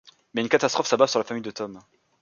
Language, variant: French, Français de métropole